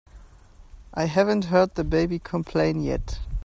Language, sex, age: English, male, 19-29